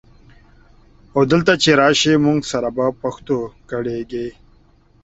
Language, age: Pashto, 30-39